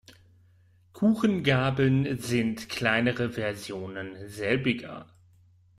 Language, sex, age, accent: German, male, 30-39, Deutschland Deutsch